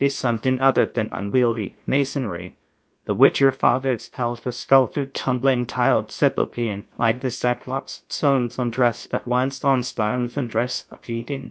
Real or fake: fake